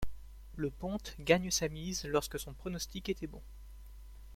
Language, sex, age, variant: French, male, 19-29, Français de métropole